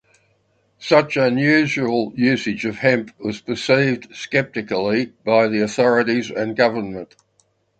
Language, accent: English, Australian English